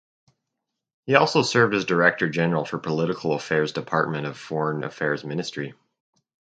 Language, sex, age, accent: English, male, under 19, United States English